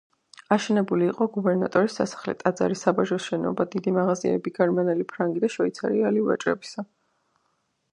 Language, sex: Georgian, female